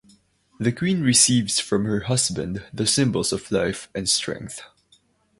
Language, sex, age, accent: English, male, 19-29, Filipino